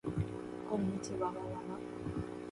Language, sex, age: Japanese, female, 19-29